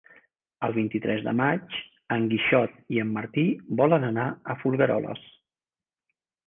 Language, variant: Catalan, Central